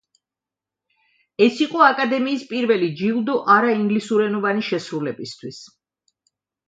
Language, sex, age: Georgian, female, 60-69